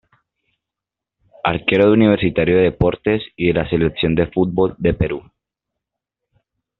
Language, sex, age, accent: Spanish, male, under 19, Caribe: Cuba, Venezuela, Puerto Rico, República Dominicana, Panamá, Colombia caribeña, México caribeño, Costa del golfo de México